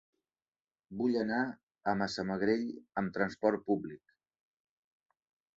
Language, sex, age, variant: Catalan, male, 40-49, Central